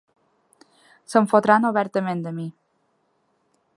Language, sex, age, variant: Catalan, female, 19-29, Balear